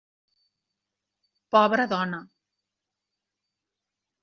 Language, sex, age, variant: Catalan, female, 50-59, Nord-Occidental